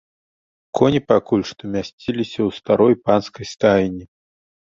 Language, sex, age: Belarusian, male, 19-29